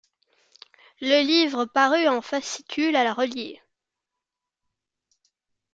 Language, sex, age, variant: French, female, under 19, Français de métropole